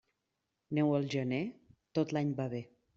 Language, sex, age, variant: Catalan, female, 40-49, Central